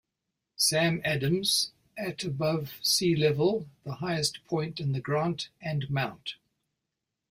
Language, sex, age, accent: English, male, 70-79, New Zealand English